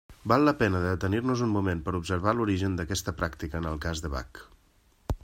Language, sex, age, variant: Catalan, male, 40-49, Central